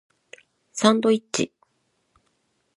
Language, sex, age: Japanese, female, 40-49